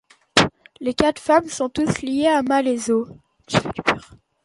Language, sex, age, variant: French, male, 40-49, Français de métropole